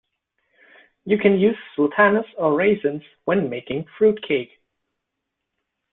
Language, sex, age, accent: English, male, 19-29, United States English